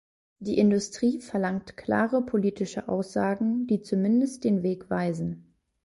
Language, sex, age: German, female, 19-29